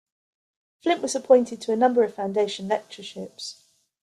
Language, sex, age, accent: English, female, 50-59, England English